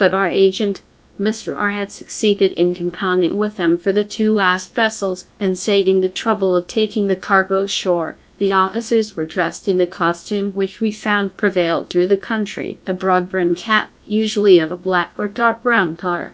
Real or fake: fake